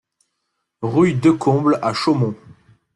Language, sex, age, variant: French, female, 19-29, Français de métropole